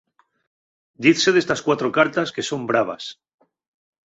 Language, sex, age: Asturian, male, 40-49